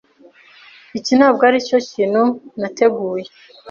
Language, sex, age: Kinyarwanda, female, 19-29